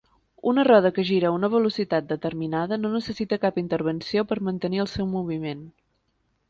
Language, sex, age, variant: Catalan, female, 19-29, Septentrional